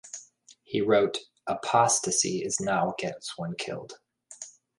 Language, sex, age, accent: English, male, 30-39, United States English